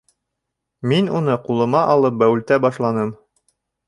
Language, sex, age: Bashkir, male, 30-39